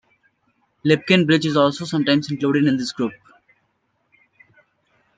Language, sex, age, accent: English, male, 19-29, England English